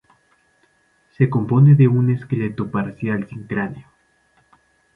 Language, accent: Spanish, México